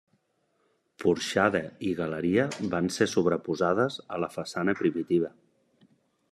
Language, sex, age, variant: Catalan, male, 40-49, Nord-Occidental